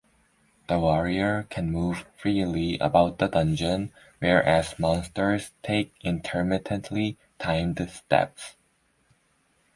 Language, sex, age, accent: English, male, under 19, United States English